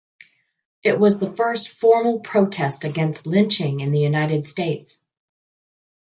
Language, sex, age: English, female, 50-59